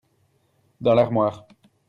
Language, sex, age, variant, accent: French, male, 30-39, Français d'Europe, Français de Belgique